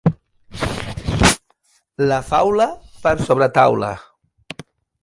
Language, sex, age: Catalan, male, 50-59